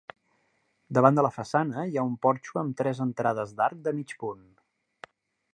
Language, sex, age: Catalan, male, 40-49